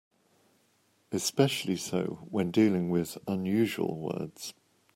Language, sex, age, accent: English, male, 50-59, England English